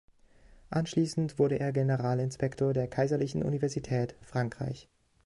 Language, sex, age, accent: German, male, 19-29, Deutschland Deutsch